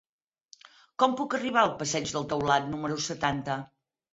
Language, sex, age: Catalan, female, 50-59